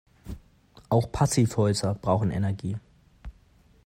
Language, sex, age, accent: German, male, 19-29, Deutschland Deutsch